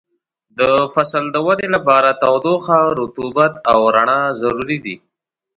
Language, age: Pashto, 19-29